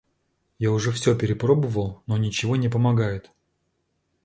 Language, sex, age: Russian, male, 40-49